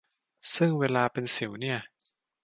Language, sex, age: Thai, male, under 19